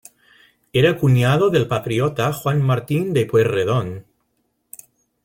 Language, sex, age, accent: Spanish, male, 40-49, España: Centro-Sur peninsular (Madrid, Toledo, Castilla-La Mancha)